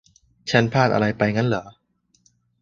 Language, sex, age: Thai, male, 30-39